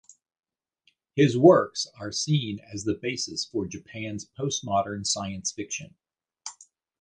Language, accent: English, United States English